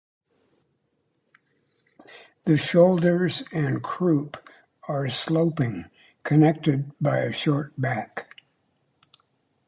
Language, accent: English, United States English